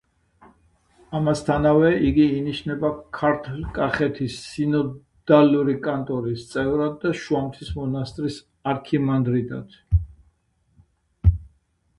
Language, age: Georgian, 60-69